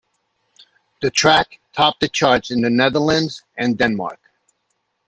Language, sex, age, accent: English, male, 60-69, United States English